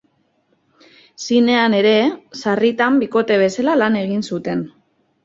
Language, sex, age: Basque, female, 19-29